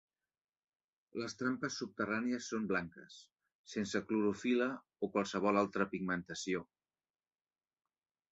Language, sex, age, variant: Catalan, male, 40-49, Central